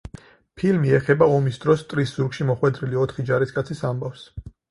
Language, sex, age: Georgian, male, 30-39